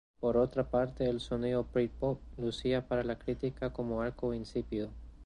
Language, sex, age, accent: Spanish, male, 19-29, Andino-Pacífico: Colombia, Perú, Ecuador, oeste de Bolivia y Venezuela andina